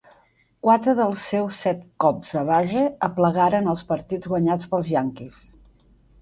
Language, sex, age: Catalan, female, 50-59